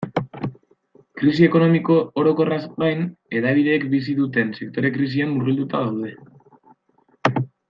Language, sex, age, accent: Basque, male, 19-29, Erdialdekoa edo Nafarra (Gipuzkoa, Nafarroa)